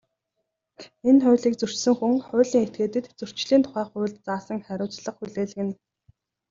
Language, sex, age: Mongolian, female, 19-29